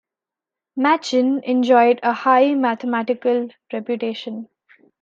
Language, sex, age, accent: English, female, 19-29, India and South Asia (India, Pakistan, Sri Lanka)